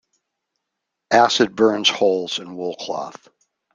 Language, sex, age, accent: English, male, 70-79, United States English